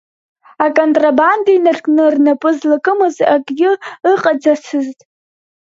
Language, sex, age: Abkhazian, female, under 19